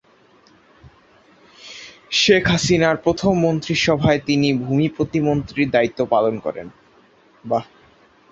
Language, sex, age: Bengali, male, under 19